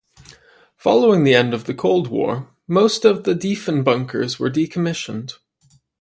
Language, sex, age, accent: English, male, 30-39, Canadian English